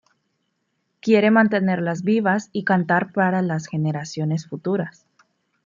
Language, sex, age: Spanish, female, 19-29